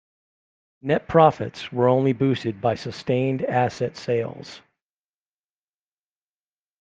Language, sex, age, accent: English, male, 50-59, United States English